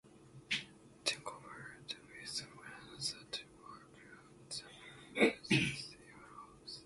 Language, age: English, under 19